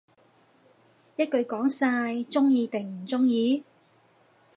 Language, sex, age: Cantonese, female, 40-49